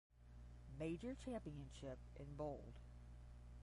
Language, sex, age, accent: English, female, 40-49, United States English; Midwestern